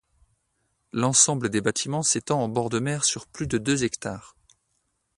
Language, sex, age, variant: French, male, 30-39, Français de métropole